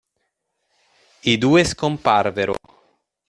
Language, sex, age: Italian, male, 19-29